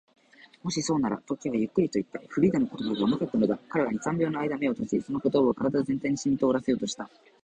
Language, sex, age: Japanese, male, under 19